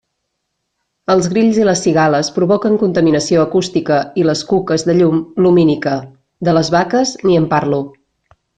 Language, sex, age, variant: Catalan, female, 30-39, Central